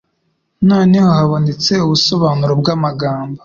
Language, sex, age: Kinyarwanda, male, under 19